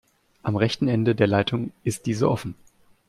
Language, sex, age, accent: German, male, 19-29, Deutschland Deutsch